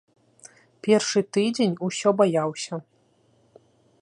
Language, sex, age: Belarusian, female, 19-29